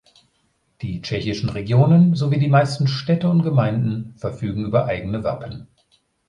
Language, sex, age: German, male, 50-59